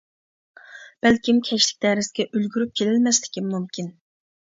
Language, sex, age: Uyghur, female, 19-29